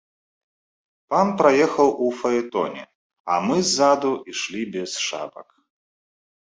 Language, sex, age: Belarusian, male, 30-39